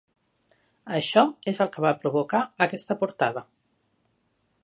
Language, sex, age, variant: Catalan, female, 50-59, Nord-Occidental